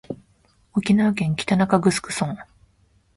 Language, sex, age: Japanese, female, 19-29